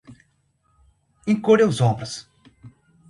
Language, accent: Portuguese, Nordestino